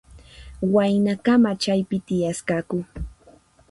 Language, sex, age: Puno Quechua, female, 19-29